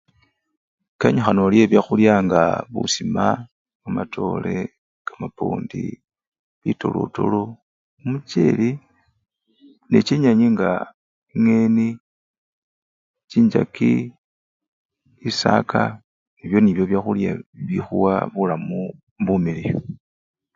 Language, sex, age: Luyia, male, 40-49